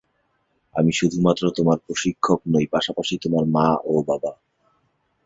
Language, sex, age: Bengali, male, 19-29